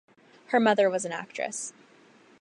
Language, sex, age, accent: English, female, under 19, United States English